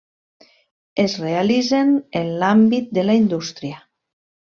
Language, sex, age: Catalan, female, 40-49